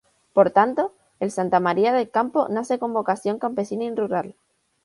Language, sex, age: Spanish, female, 19-29